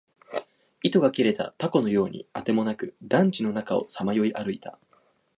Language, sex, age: Japanese, male, 19-29